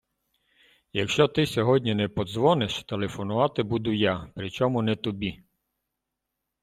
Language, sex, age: Ukrainian, male, 30-39